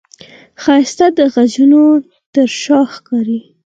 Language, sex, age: Pashto, female, under 19